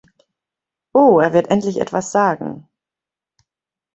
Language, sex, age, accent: German, female, 30-39, Deutschland Deutsch